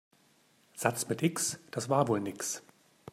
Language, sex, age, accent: German, male, 50-59, Deutschland Deutsch